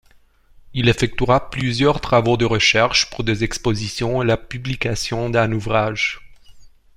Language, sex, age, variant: French, male, 30-39, Français d'Europe